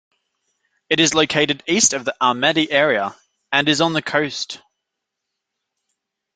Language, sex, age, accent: English, male, 19-29, Australian English